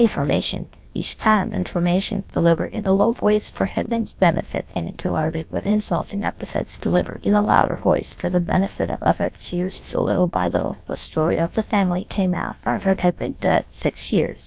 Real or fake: fake